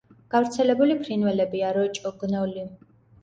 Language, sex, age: Georgian, female, 19-29